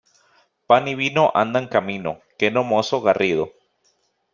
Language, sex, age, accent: Spanish, male, 30-39, México